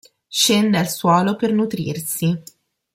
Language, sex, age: Italian, female, 30-39